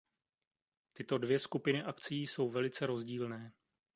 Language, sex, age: Czech, male, 30-39